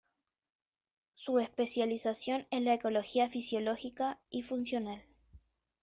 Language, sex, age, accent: Spanish, female, under 19, Chileno: Chile, Cuyo